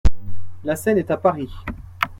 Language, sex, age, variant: French, male, 19-29, Français de métropole